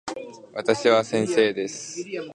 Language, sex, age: Japanese, male, under 19